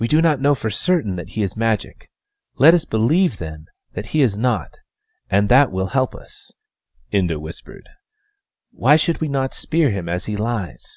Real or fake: real